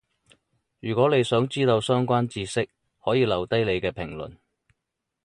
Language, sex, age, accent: Cantonese, male, 30-39, 广州音